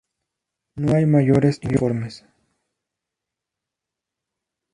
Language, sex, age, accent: Spanish, male, 19-29, México